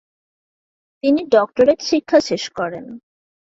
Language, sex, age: Bengali, female, 19-29